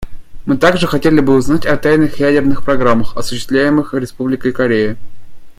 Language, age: Russian, 19-29